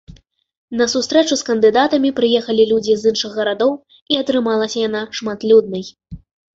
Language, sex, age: Belarusian, female, 19-29